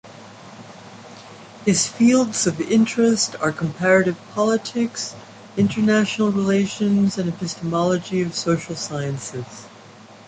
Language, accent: English, United States English